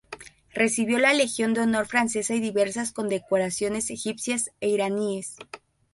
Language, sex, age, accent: Spanish, female, 19-29, México